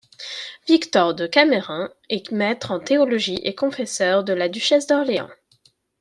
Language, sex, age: French, female, 30-39